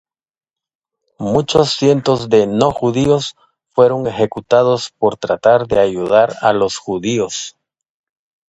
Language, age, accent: Spanish, 50-59, América central